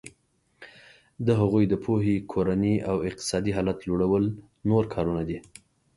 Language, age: Pashto, 30-39